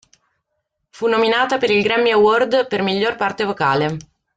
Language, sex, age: Italian, female, 19-29